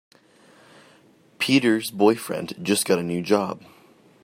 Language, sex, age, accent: English, male, 19-29, United States English